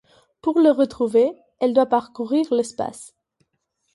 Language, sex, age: French, female, under 19